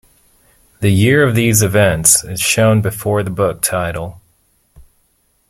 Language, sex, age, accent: English, male, 30-39, United States English